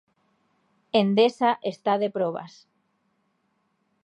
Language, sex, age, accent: Galician, female, 40-49, Atlántico (seseo e gheada)